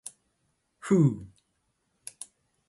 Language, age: Japanese, 40-49